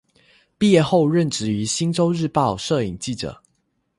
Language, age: Chinese, 19-29